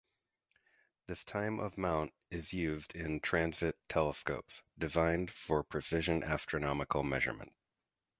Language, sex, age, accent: English, male, 40-49, United States English